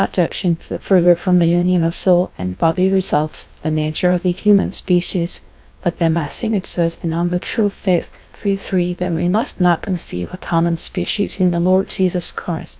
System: TTS, GlowTTS